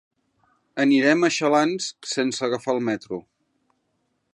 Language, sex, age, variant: Catalan, male, 50-59, Central